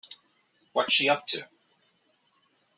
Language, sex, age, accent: English, male, 40-49, United States English